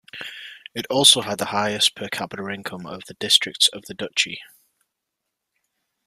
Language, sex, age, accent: English, male, 19-29, England English